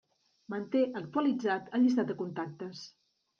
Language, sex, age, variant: Catalan, female, 40-49, Central